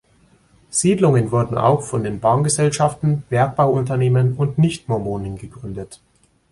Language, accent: German, Deutschland Deutsch